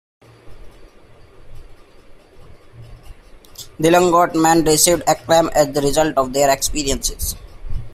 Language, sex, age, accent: English, male, 19-29, India and South Asia (India, Pakistan, Sri Lanka)